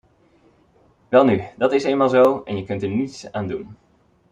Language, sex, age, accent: Dutch, male, 19-29, Nederlands Nederlands